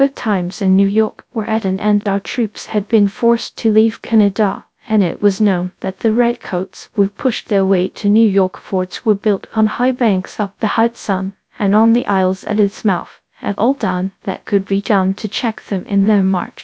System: TTS, GradTTS